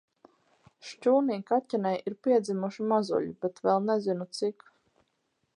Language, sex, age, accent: Latvian, female, 30-39, bez akcenta